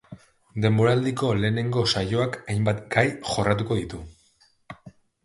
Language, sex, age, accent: Basque, male, 30-39, Mendebalekoa (Araba, Bizkaia, Gipuzkoako mendebaleko herri batzuk)